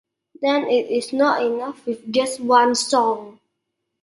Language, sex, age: English, male, under 19